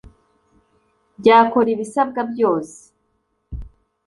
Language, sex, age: Kinyarwanda, female, 19-29